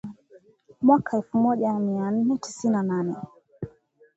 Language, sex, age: Swahili, female, 19-29